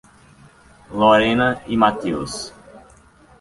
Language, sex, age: Portuguese, male, 19-29